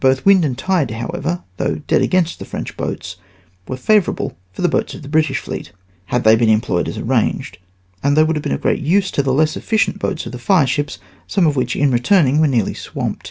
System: none